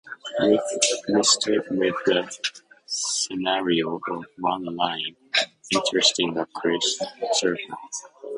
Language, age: English, 19-29